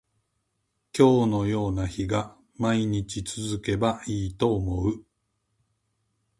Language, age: Japanese, 50-59